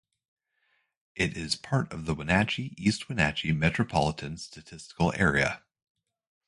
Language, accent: English, United States English